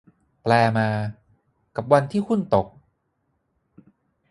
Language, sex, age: Thai, male, 40-49